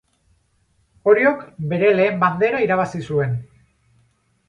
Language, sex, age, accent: Basque, male, 50-59, Mendebalekoa (Araba, Bizkaia, Gipuzkoako mendebaleko herri batzuk)